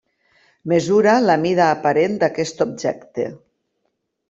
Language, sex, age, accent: Catalan, female, 60-69, valencià